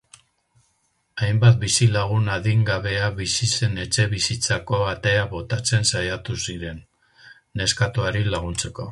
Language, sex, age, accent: Basque, male, 70-79, Mendebalekoa (Araba, Bizkaia, Gipuzkoako mendebaleko herri batzuk)